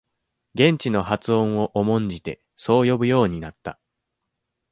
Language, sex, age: Japanese, male, 19-29